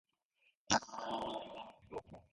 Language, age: English, 19-29